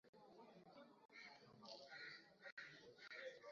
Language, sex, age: Swahili, male, 19-29